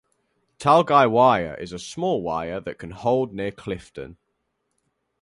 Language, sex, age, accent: English, male, 90+, England English